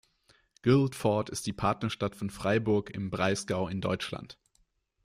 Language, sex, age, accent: German, male, 19-29, Deutschland Deutsch